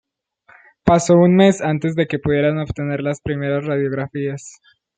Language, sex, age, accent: Spanish, male, under 19, Caribe: Cuba, Venezuela, Puerto Rico, República Dominicana, Panamá, Colombia caribeña, México caribeño, Costa del golfo de México